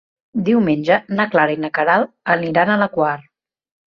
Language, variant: Catalan, Central